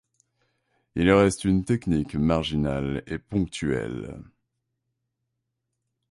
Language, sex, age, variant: French, male, 19-29, Français de métropole